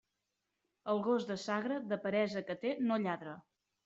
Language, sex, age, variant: Catalan, female, 30-39, Central